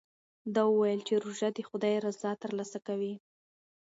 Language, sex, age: Pashto, female, 19-29